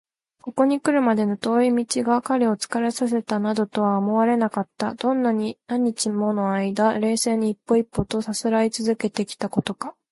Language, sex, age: Japanese, female, 19-29